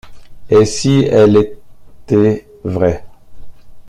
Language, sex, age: French, male, 40-49